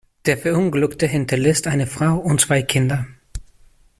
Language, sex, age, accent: German, male, 30-39, Deutschland Deutsch